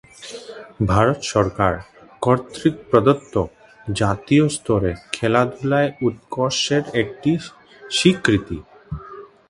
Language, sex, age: Bengali, male, 30-39